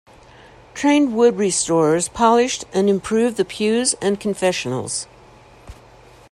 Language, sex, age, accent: English, female, 60-69, United States English